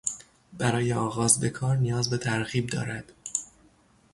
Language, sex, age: Persian, male, 19-29